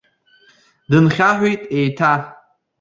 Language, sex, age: Abkhazian, male, under 19